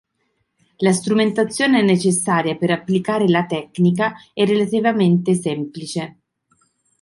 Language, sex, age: Italian, female, 30-39